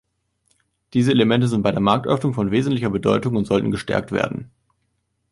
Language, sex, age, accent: German, male, 19-29, Deutschland Deutsch